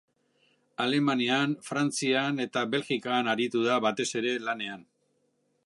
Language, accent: Basque, Mendebalekoa (Araba, Bizkaia, Gipuzkoako mendebaleko herri batzuk)